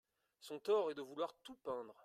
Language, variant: French, Français de métropole